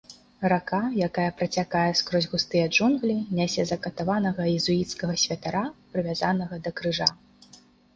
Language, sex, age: Belarusian, female, 30-39